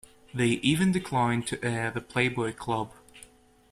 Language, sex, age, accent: English, male, 19-29, Scottish English